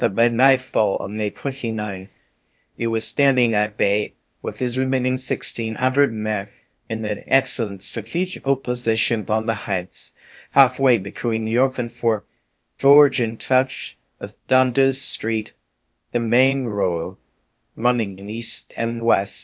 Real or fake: fake